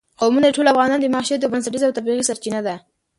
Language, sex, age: Pashto, female, 19-29